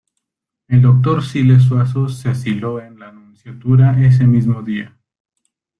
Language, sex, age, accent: Spanish, male, 30-39, México